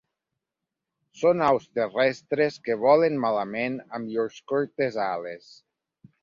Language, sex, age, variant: Catalan, male, 40-49, Nord-Occidental